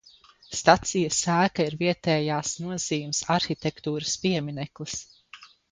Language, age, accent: Latvian, under 19, Vidzemes